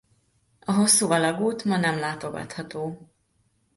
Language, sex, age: Hungarian, female, 19-29